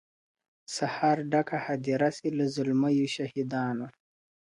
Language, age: Pashto, 19-29